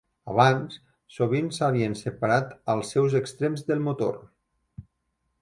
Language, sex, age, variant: Catalan, male, 30-39, Nord-Occidental